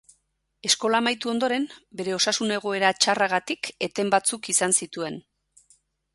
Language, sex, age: Basque, female, 40-49